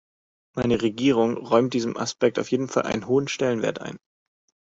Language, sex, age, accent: German, male, 30-39, Deutschland Deutsch